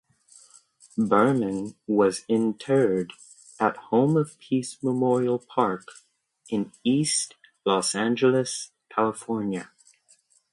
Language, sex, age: English, male, 30-39